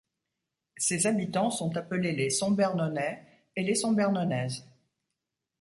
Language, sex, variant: French, female, Français de métropole